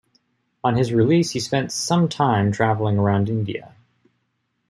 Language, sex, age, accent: English, male, 19-29, United States English